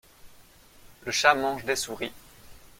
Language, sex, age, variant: French, male, 30-39, Français de métropole